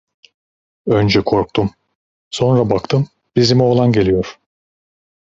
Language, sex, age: Turkish, male, 30-39